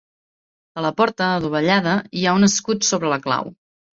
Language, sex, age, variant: Catalan, female, 30-39, Central